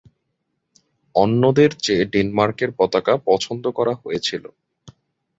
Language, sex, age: Bengali, male, 19-29